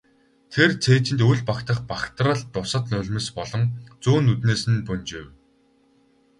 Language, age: Mongolian, 19-29